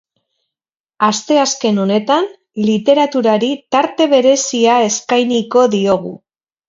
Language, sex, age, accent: Basque, female, 40-49, Mendebalekoa (Araba, Bizkaia, Gipuzkoako mendebaleko herri batzuk)